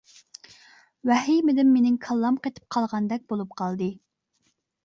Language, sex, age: Uyghur, female, 19-29